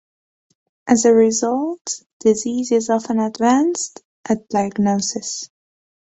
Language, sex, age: English, female, 19-29